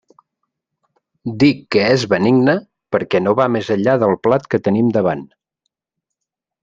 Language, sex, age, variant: Catalan, male, 40-49, Central